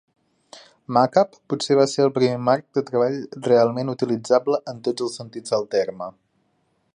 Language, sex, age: Catalan, male, 19-29